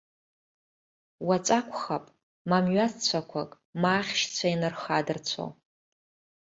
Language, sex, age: Abkhazian, female, 40-49